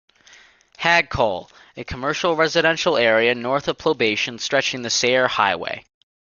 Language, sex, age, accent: English, male, under 19, United States English